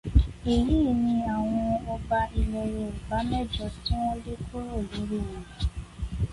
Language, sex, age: Yoruba, female, 19-29